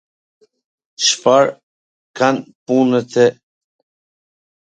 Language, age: Gheg Albanian, 50-59